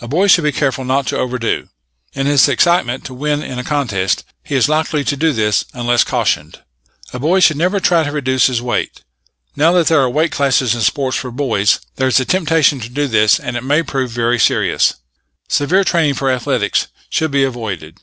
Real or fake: real